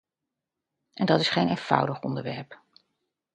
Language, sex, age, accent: Dutch, female, 50-59, Nederlands Nederlands